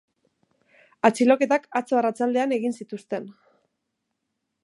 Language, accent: Basque, Mendebalekoa (Araba, Bizkaia, Gipuzkoako mendebaleko herri batzuk)